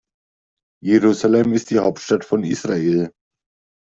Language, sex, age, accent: German, male, 50-59, Deutschland Deutsch